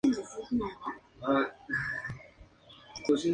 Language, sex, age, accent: Spanish, male, 19-29, México